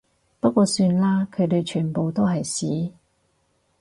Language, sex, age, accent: Cantonese, female, 30-39, 广州音